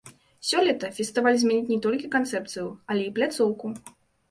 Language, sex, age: Belarusian, female, 19-29